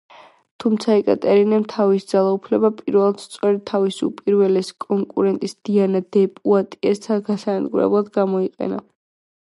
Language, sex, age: Georgian, female, 19-29